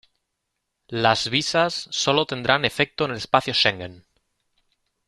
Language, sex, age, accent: Spanish, male, 30-39, España: Centro-Sur peninsular (Madrid, Toledo, Castilla-La Mancha)